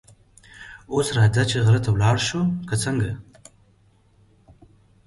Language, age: Pashto, 30-39